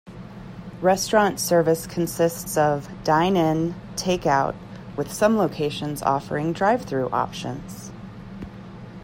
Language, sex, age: English, female, 30-39